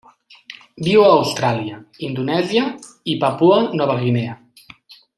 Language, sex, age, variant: Catalan, male, 30-39, Central